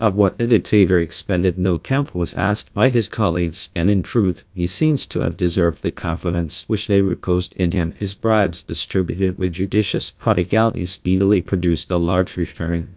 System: TTS, GlowTTS